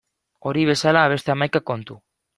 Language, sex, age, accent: Basque, male, 19-29, Mendebalekoa (Araba, Bizkaia, Gipuzkoako mendebaleko herri batzuk)